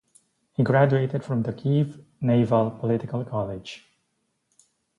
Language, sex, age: English, male, 19-29